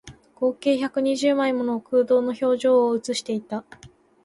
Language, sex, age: Japanese, female, 19-29